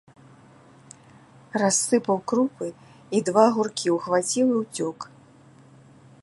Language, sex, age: Belarusian, female, 60-69